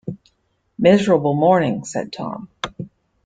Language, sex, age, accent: English, female, 60-69, United States English